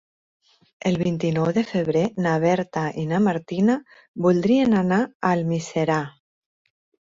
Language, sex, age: Catalan, female, 40-49